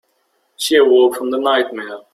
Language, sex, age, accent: English, male, 30-39, United States English